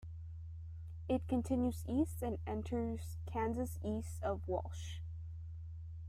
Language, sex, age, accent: English, female, 19-29, United States English